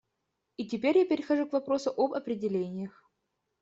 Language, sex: Russian, female